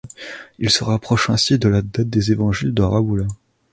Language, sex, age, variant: French, male, 19-29, Français de métropole